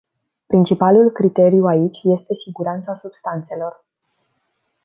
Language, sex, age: Romanian, female, 19-29